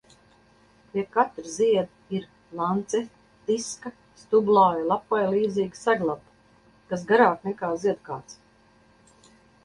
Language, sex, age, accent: Latvian, female, 50-59, Kurzeme